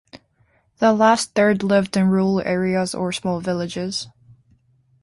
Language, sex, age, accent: English, female, 19-29, United States English